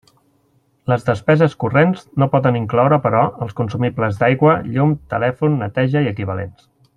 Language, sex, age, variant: Catalan, male, 30-39, Central